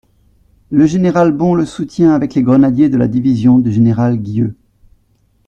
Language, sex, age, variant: French, male, 40-49, Français de métropole